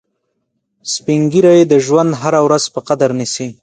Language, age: Pashto, 19-29